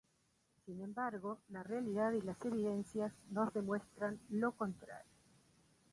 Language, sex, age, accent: Spanish, female, 60-69, Rioplatense: Argentina, Uruguay, este de Bolivia, Paraguay